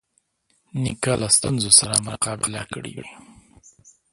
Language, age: Pashto, 30-39